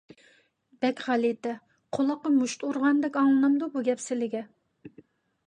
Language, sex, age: Uyghur, female, 40-49